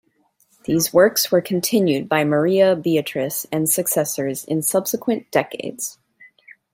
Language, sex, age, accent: English, female, 30-39, United States English